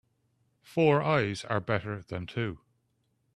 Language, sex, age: English, male, 40-49